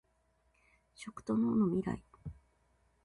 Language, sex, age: Japanese, female, 30-39